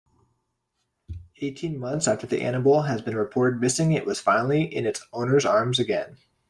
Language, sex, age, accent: English, male, 30-39, United States English